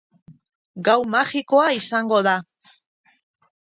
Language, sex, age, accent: Basque, female, 50-59, Erdialdekoa edo Nafarra (Gipuzkoa, Nafarroa)